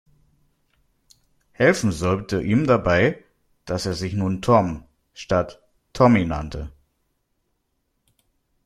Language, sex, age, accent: German, male, 30-39, Deutschland Deutsch